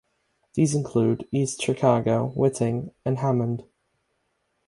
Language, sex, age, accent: English, male, 19-29, United States English; England English